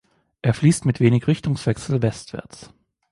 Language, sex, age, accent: German, male, 30-39, Österreichisches Deutsch